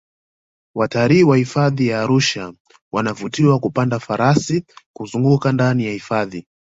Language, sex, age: Swahili, male, 19-29